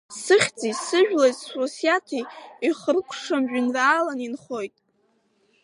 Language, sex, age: Abkhazian, female, under 19